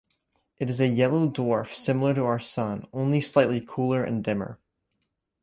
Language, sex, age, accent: English, male, under 19, United States English